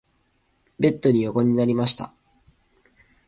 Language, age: Japanese, 19-29